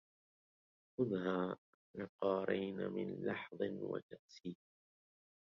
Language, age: Arabic, 40-49